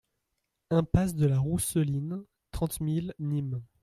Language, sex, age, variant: French, male, under 19, Français de métropole